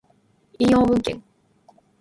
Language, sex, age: Japanese, female, 19-29